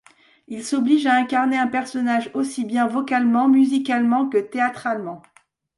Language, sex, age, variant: French, female, 40-49, Français de métropole